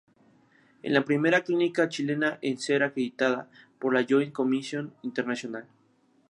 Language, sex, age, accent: Spanish, male, 19-29, México